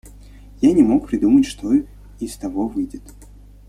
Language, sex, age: Russian, male, 19-29